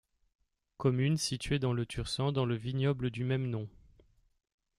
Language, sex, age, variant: French, male, 30-39, Français de métropole